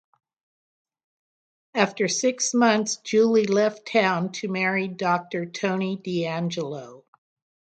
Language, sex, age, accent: English, female, 60-69, United States English